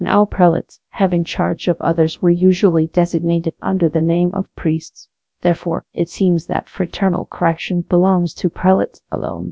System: TTS, GradTTS